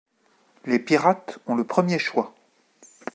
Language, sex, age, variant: French, male, 40-49, Français de métropole